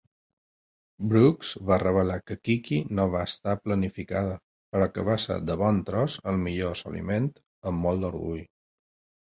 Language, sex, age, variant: Catalan, male, 40-49, Balear